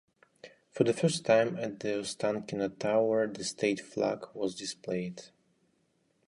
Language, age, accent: English, 19-29, Russian